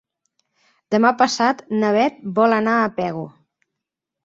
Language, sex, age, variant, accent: Catalan, female, 30-39, Central, Neutre